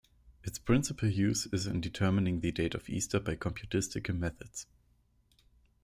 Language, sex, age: English, male, 19-29